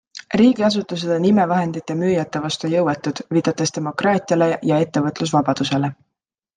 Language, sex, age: Estonian, female, 19-29